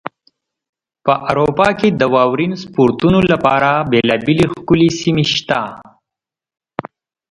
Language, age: Pashto, 30-39